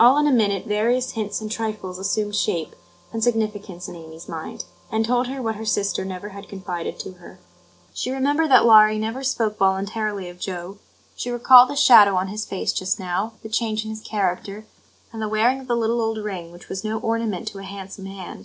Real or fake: real